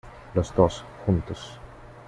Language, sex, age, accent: Spanish, male, 30-39, Caribe: Cuba, Venezuela, Puerto Rico, República Dominicana, Panamá, Colombia caribeña, México caribeño, Costa del golfo de México